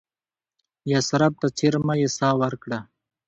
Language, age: Pashto, 19-29